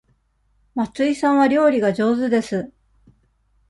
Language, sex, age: Japanese, female, 40-49